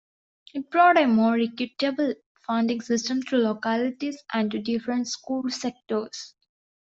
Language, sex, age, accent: English, female, 19-29, India and South Asia (India, Pakistan, Sri Lanka)